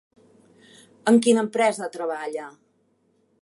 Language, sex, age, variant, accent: Catalan, female, 40-49, Central, central